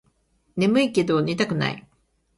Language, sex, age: Japanese, female, 50-59